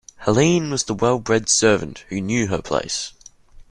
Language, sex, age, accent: English, male, under 19, Australian English